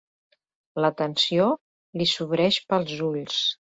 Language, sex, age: Catalan, female, 60-69